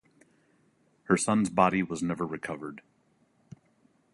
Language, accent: English, United States English